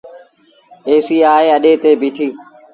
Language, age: Sindhi Bhil, under 19